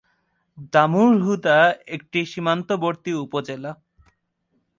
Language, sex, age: Bengali, male, 19-29